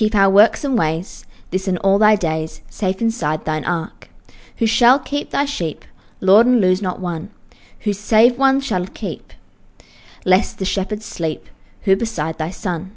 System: none